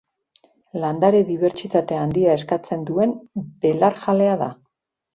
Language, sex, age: Basque, female, 40-49